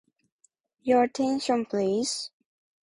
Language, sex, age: Japanese, female, 19-29